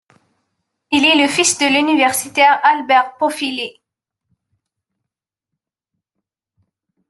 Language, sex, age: French, female, 19-29